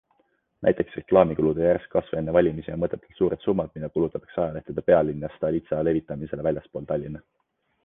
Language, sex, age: Estonian, male, 19-29